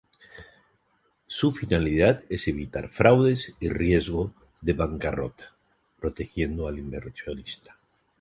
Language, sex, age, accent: Spanish, male, 50-59, Andino-Pacífico: Colombia, Perú, Ecuador, oeste de Bolivia y Venezuela andina